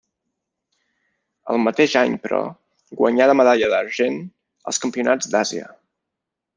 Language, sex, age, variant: Catalan, male, 30-39, Balear